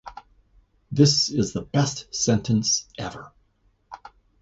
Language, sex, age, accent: English, male, 50-59, Canadian English